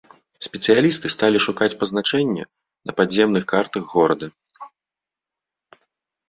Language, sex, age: Belarusian, male, 30-39